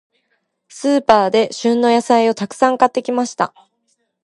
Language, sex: Japanese, female